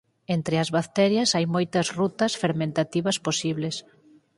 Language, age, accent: Galician, 40-49, Oriental (común en zona oriental)